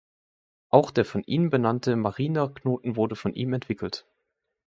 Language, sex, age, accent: German, male, 19-29, Deutschland Deutsch